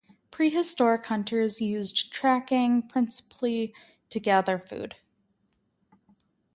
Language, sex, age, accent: English, female, 19-29, United States English